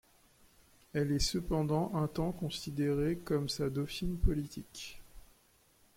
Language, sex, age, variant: French, male, 40-49, Français de métropole